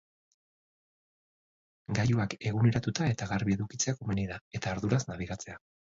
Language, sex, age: Basque, male, 40-49